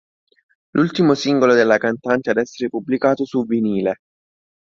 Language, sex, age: Italian, male, 19-29